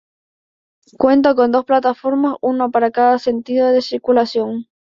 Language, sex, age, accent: Spanish, male, 19-29, España: Islas Canarias